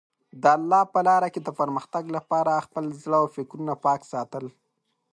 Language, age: Pashto, 19-29